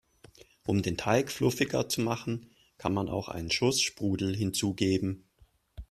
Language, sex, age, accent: German, male, 40-49, Deutschland Deutsch